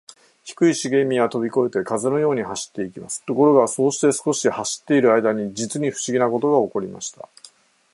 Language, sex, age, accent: Japanese, male, 60-69, 標準